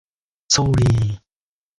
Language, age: English, 19-29